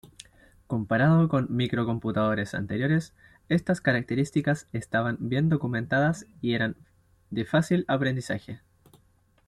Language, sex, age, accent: Spanish, male, 19-29, Chileno: Chile, Cuyo